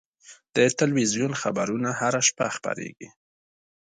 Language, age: Pashto, 30-39